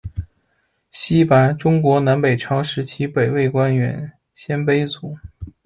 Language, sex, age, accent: Chinese, male, 30-39, 出生地：北京市